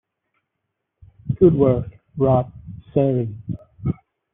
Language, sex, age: English, male, 40-49